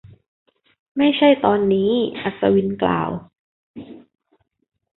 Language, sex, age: Thai, female, 19-29